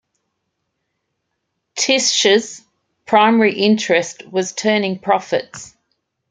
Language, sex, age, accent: English, female, 50-59, Australian English